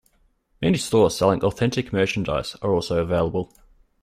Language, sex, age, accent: English, male, 19-29, Australian English